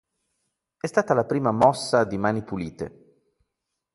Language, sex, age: Italian, male, 40-49